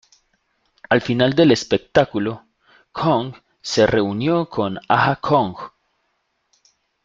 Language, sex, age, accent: Spanish, male, 30-39, Andino-Pacífico: Colombia, Perú, Ecuador, oeste de Bolivia y Venezuela andina